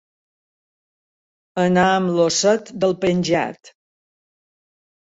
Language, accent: Catalan, mallorquí